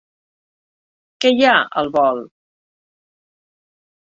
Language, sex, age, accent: Catalan, female, 50-59, Català central